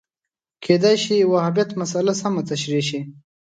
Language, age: Pashto, 19-29